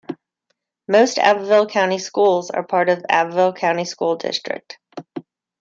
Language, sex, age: English, female, 30-39